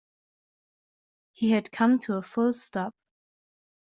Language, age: English, under 19